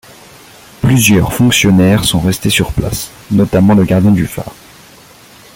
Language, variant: French, Français de métropole